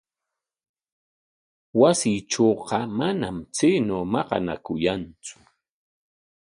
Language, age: Corongo Ancash Quechua, 50-59